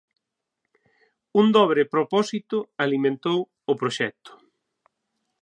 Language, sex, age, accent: Galician, male, 19-29, Central (gheada)